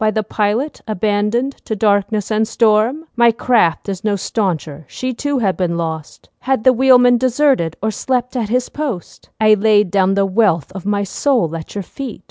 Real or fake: real